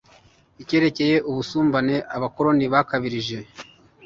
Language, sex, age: Kinyarwanda, male, 30-39